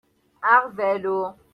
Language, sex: Kabyle, female